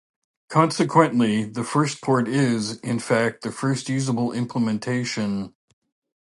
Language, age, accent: English, 50-59, Canadian English